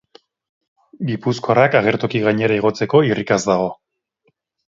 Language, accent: Basque, Erdialdekoa edo Nafarra (Gipuzkoa, Nafarroa)